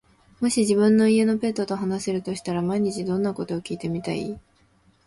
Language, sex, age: Japanese, female, 19-29